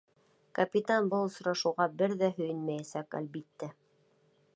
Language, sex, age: Bashkir, female, 30-39